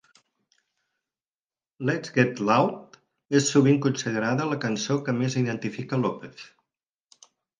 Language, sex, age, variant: Catalan, male, 60-69, Central